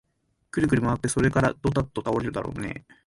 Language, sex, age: Japanese, male, 19-29